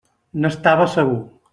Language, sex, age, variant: Catalan, male, 60-69, Central